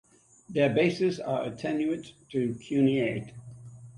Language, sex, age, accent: English, male, 60-69, England English